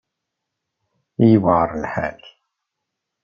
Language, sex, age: Kabyle, male, 30-39